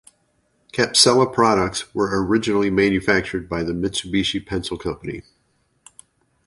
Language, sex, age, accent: English, male, 50-59, United States English